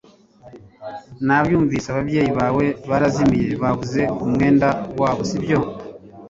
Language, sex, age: Kinyarwanda, male, 30-39